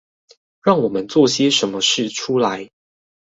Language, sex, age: Chinese, male, 19-29